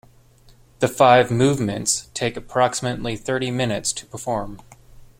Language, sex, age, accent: English, male, 30-39, United States English